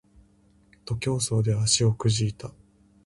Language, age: Japanese, 19-29